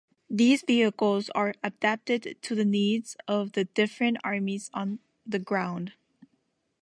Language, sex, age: English, female, under 19